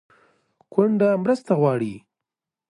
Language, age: Pashto, 40-49